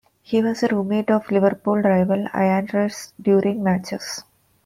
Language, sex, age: English, female, 40-49